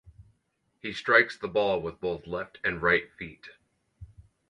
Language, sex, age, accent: English, male, 30-39, United States English